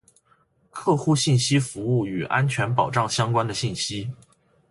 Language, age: Chinese, 19-29